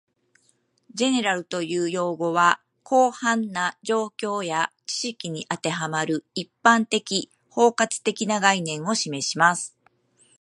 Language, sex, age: Japanese, female, 50-59